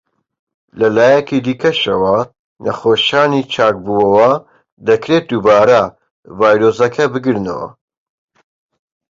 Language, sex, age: Central Kurdish, male, 19-29